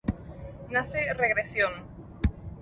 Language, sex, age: Spanish, female, 19-29